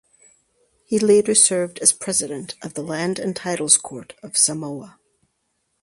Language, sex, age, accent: English, female, 60-69, United States English